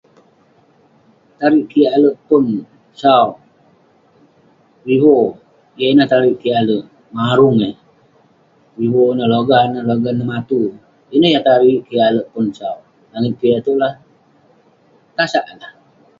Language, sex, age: Western Penan, male, 19-29